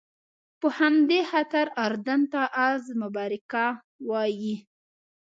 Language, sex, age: Pashto, female, 30-39